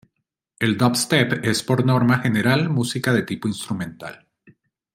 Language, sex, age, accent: Spanish, male, 40-49, Caribe: Cuba, Venezuela, Puerto Rico, República Dominicana, Panamá, Colombia caribeña, México caribeño, Costa del golfo de México